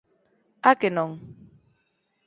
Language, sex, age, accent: Galician, female, 19-29, Central (gheada)